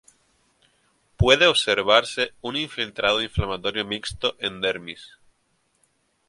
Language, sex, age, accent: Spanish, male, 19-29, España: Islas Canarias